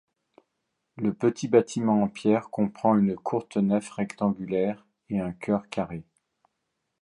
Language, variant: French, Français de métropole